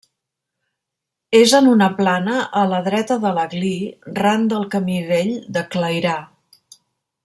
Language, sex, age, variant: Catalan, female, 50-59, Central